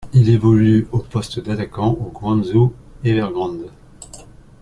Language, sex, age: French, male, 50-59